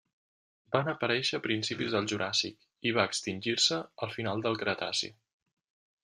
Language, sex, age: Catalan, male, 19-29